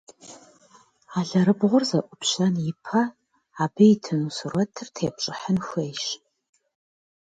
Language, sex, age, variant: Kabardian, female, 50-59, Адыгэбзэ (Къэбэрдей, Кирил, псоми зэдай)